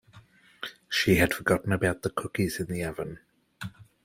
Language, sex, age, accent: English, male, 30-39, Australian English